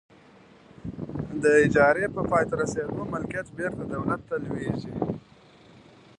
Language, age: Pashto, 19-29